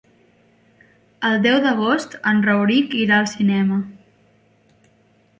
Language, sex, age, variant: Catalan, female, 19-29, Central